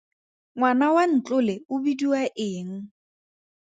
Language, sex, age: Tswana, female, 30-39